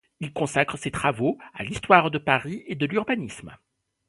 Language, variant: French, Français de métropole